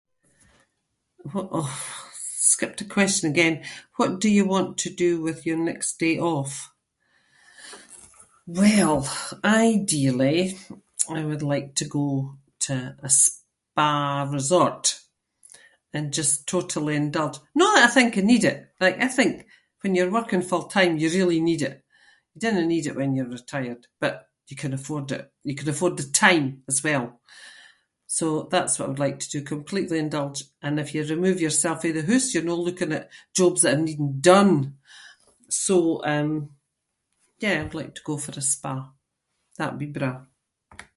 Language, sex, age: Scots, female, 70-79